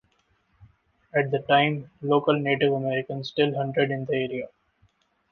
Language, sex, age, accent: English, male, 19-29, India and South Asia (India, Pakistan, Sri Lanka)